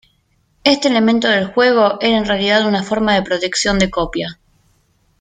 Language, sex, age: Spanish, female, 19-29